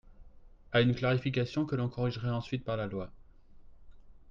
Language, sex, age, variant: French, male, 30-39, Français de métropole